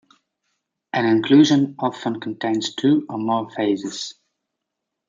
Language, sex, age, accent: English, male, 19-29, United States English